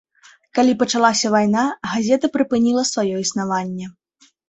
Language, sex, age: Belarusian, female, 19-29